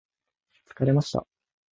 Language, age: Japanese, 19-29